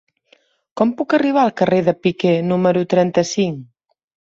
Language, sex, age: Catalan, female, 30-39